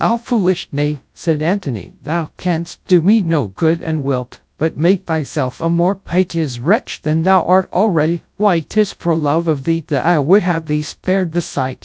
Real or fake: fake